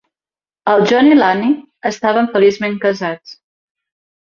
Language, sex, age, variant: Catalan, female, 50-59, Central